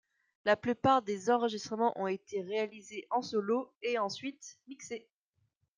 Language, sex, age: French, female, under 19